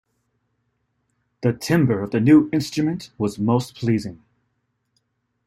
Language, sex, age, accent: English, male, 30-39, United States English